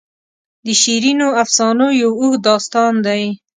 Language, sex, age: Pashto, female, 19-29